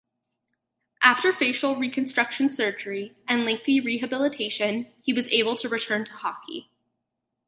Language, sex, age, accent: English, female, under 19, United States English